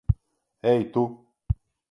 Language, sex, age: Latvian, male, 40-49